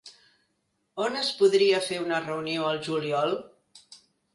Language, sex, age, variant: Catalan, female, 60-69, Central